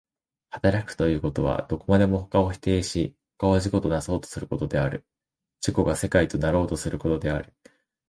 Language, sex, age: Japanese, male, under 19